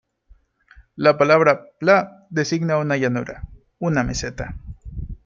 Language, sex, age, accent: Spanish, male, 19-29, México